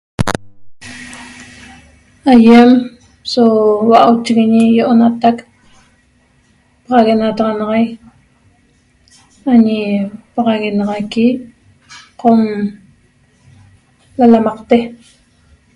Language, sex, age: Toba, female, 40-49